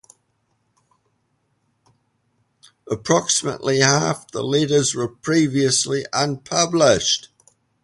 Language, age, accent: English, 50-59, New Zealand English